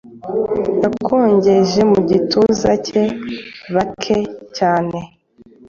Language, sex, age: Kinyarwanda, female, 19-29